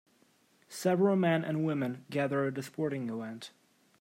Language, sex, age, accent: English, male, under 19, United States English